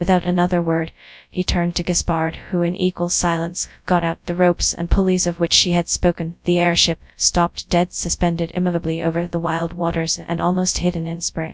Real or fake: fake